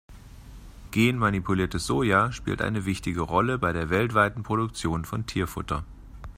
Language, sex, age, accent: German, male, 40-49, Deutschland Deutsch